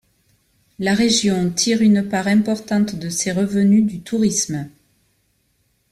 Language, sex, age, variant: French, female, 50-59, Français de métropole